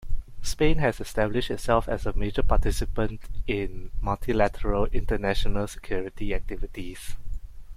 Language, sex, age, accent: English, male, 19-29, Singaporean English